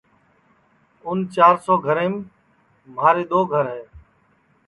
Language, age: Sansi, 50-59